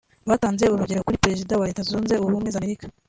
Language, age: Kinyarwanda, 19-29